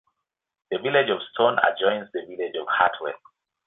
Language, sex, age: English, male, 19-29